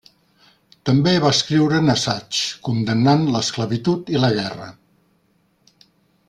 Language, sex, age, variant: Catalan, male, 60-69, Central